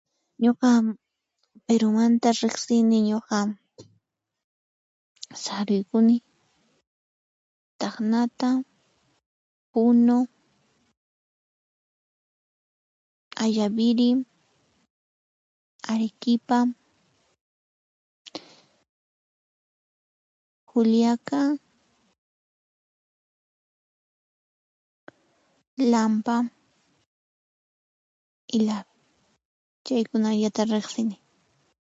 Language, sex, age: Puno Quechua, female, 19-29